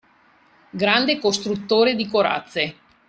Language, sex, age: Italian, female, 50-59